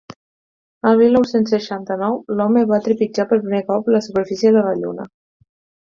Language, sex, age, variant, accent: Catalan, female, 30-39, Nord-Occidental, Lleidatà